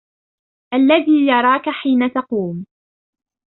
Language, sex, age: Arabic, female, 19-29